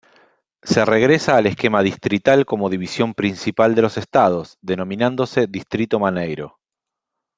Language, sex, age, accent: Spanish, male, 40-49, Rioplatense: Argentina, Uruguay, este de Bolivia, Paraguay